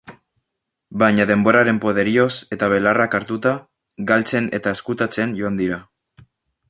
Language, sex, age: Basque, male, under 19